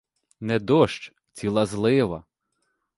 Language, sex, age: Ukrainian, male, 30-39